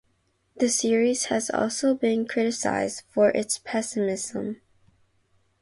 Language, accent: English, United States English; Filipino